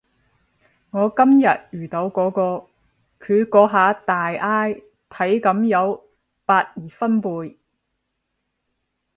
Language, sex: Cantonese, female